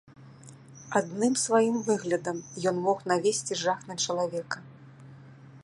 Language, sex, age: Belarusian, female, 60-69